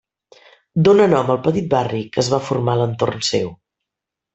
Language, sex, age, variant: Catalan, female, 40-49, Central